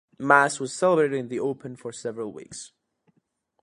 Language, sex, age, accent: English, male, 19-29, England English